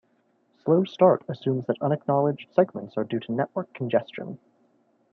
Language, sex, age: English, male, 19-29